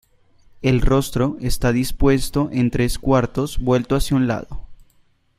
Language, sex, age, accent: Spanish, male, under 19, Andino-Pacífico: Colombia, Perú, Ecuador, oeste de Bolivia y Venezuela andina